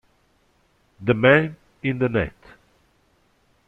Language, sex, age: Italian, male, 50-59